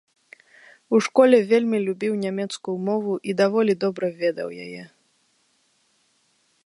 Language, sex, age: Belarusian, female, 30-39